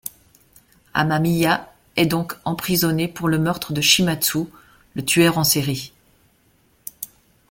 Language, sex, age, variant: French, female, 50-59, Français de métropole